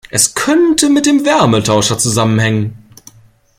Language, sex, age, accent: German, male, 19-29, Deutschland Deutsch